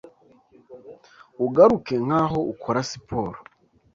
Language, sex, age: Kinyarwanda, male, 19-29